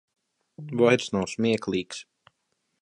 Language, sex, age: Latvian, male, 30-39